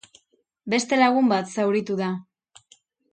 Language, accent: Basque, Erdialdekoa edo Nafarra (Gipuzkoa, Nafarroa)